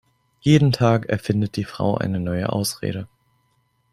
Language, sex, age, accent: German, male, 19-29, Deutschland Deutsch